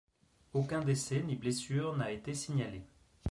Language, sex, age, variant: French, male, 30-39, Français de métropole